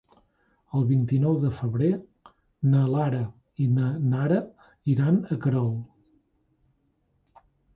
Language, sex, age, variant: Catalan, male, 40-49, Nord-Occidental